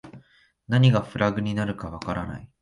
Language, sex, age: Japanese, male, 19-29